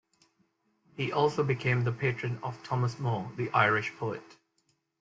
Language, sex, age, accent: English, male, 30-39, England English